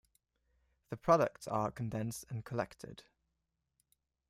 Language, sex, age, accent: English, male, 19-29, England English